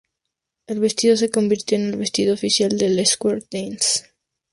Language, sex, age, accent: Spanish, female, 19-29, México